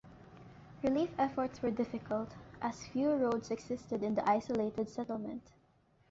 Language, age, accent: English, under 19, Filipino